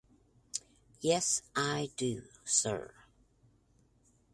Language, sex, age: English, female, 70-79